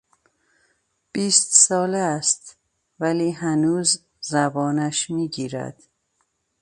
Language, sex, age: Persian, female, 40-49